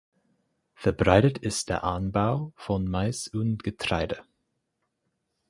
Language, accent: German, Deutschland Deutsch